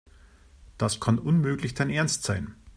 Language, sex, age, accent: German, male, 50-59, Deutschland Deutsch